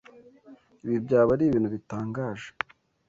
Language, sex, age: Kinyarwanda, male, 19-29